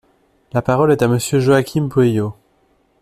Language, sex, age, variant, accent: French, male, 19-29, Français d'Europe, Français de Suisse